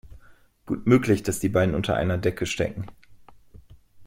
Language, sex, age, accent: German, male, 30-39, Deutschland Deutsch